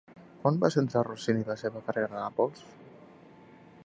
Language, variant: Catalan, Nord-Occidental